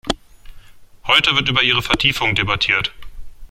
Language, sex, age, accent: German, male, 19-29, Deutschland Deutsch